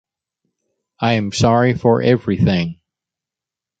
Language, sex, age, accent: English, male, 70-79, United States English